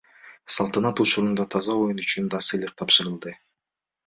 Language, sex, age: Kyrgyz, male, 19-29